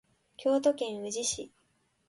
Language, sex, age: Japanese, female, 19-29